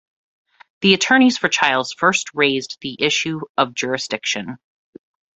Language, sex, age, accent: English, female, 30-39, United States English